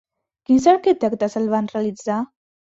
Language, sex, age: Catalan, female, under 19